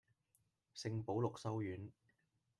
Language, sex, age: Cantonese, male, 19-29